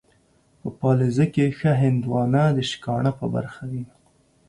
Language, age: Pashto, 19-29